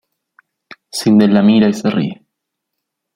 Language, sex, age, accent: Spanish, male, 19-29, Rioplatense: Argentina, Uruguay, este de Bolivia, Paraguay